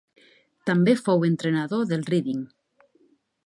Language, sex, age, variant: Catalan, female, 40-49, Nord-Occidental